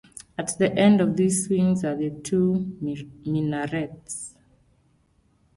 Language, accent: English, Kenyan English